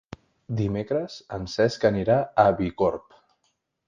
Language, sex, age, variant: Catalan, male, 19-29, Central